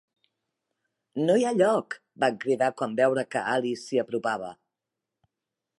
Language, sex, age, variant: Catalan, female, 50-59, Central